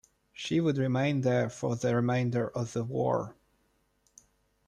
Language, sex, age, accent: English, male, 30-39, United States English